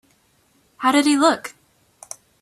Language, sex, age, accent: English, female, 19-29, United States English